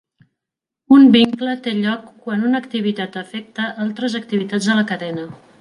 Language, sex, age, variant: Catalan, female, 40-49, Central